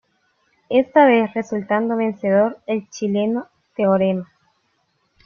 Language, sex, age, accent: Spanish, female, 30-39, América central